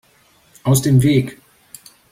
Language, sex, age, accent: German, male, 40-49, Deutschland Deutsch